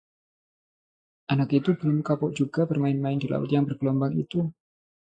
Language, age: Indonesian, 19-29